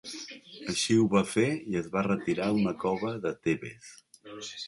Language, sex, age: Catalan, male, 50-59